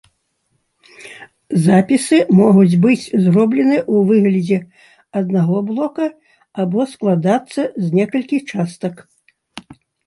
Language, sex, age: Belarusian, female, 70-79